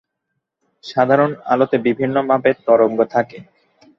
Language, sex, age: Bengali, male, under 19